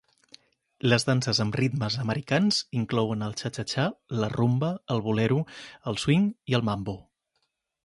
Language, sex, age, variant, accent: Catalan, male, 40-49, Central, central